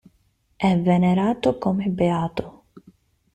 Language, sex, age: Italian, female, 19-29